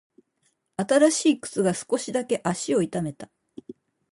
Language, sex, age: Japanese, female, 60-69